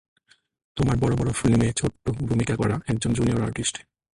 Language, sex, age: Bengali, male, 19-29